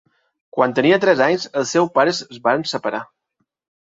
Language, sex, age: Catalan, male, 40-49